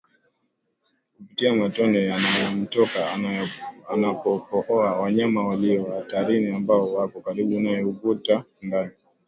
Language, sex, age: Swahili, male, 19-29